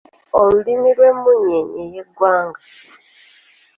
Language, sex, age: Ganda, female, 19-29